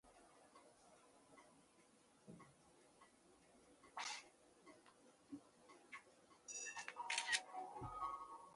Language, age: Chinese, 19-29